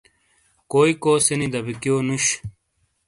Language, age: Shina, 30-39